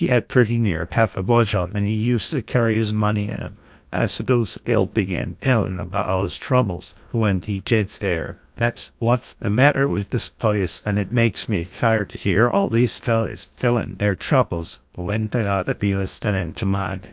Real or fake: fake